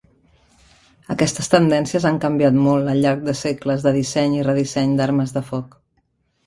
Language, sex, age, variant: Catalan, female, 40-49, Central